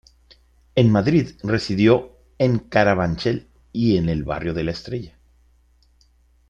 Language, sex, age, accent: Spanish, male, 50-59, México